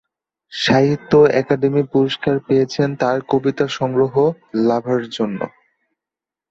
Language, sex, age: Bengali, male, 19-29